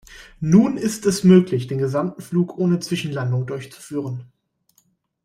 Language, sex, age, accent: German, male, 19-29, Deutschland Deutsch